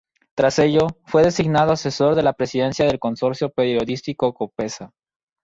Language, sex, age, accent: Spanish, male, 19-29, México